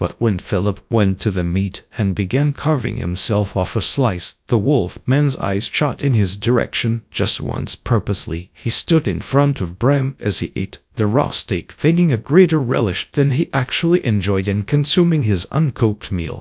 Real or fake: fake